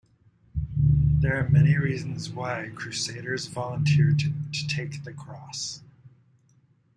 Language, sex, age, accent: English, male, 50-59, United States English